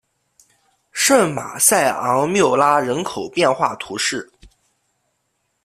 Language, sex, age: Chinese, male, 19-29